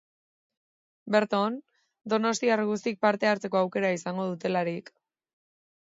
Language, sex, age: Basque, female, 30-39